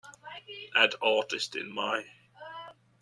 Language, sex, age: English, male, 19-29